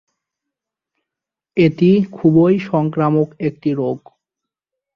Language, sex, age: Bengali, male, 19-29